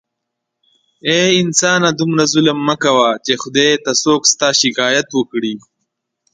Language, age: Pashto, 19-29